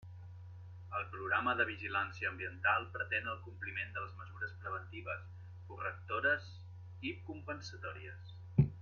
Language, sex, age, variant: Catalan, male, 50-59, Central